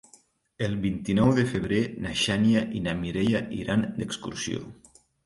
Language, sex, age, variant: Catalan, male, 40-49, Nord-Occidental